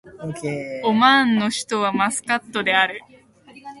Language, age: Japanese, 19-29